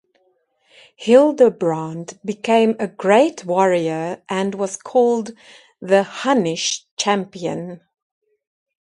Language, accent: English, Southern African (South Africa, Zimbabwe, Namibia)